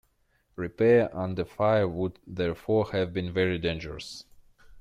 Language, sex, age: English, male, 19-29